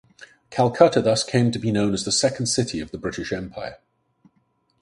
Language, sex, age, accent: English, male, 60-69, England English